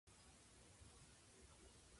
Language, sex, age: Japanese, female, 19-29